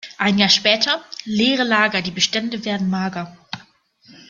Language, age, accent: German, 19-29, Deutschland Deutsch